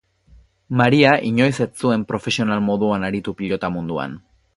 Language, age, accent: Basque, 19-29, Erdialdekoa edo Nafarra (Gipuzkoa, Nafarroa)